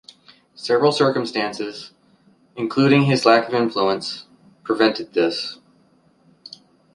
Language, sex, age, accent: English, male, 30-39, United States English